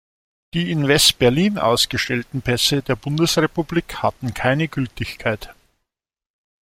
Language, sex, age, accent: German, male, 50-59, Deutschland Deutsch